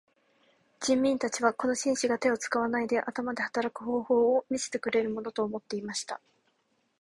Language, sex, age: Japanese, female, under 19